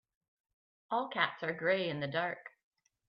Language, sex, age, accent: English, female, 30-39, Canadian English